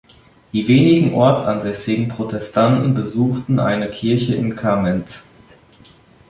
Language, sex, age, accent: German, male, under 19, Deutschland Deutsch